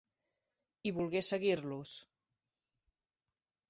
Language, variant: Catalan, Central